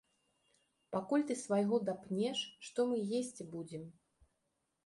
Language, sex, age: Belarusian, female, 40-49